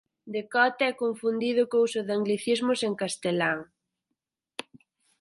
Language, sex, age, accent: Galician, female, 19-29, Central (sen gheada)